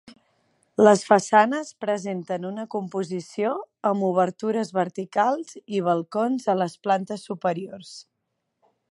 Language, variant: Catalan, Central